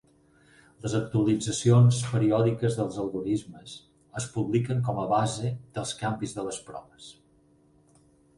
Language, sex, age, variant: Catalan, male, 60-69, Balear